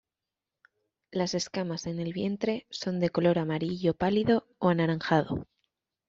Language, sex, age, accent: Spanish, female, 19-29, España: Norte peninsular (Asturias, Castilla y León, Cantabria, País Vasco, Navarra, Aragón, La Rioja, Guadalajara, Cuenca)